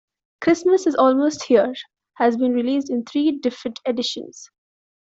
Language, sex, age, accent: English, female, 19-29, India and South Asia (India, Pakistan, Sri Lanka)